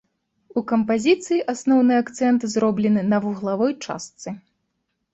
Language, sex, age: Belarusian, female, 19-29